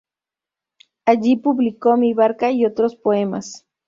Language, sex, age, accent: Spanish, female, 50-59, México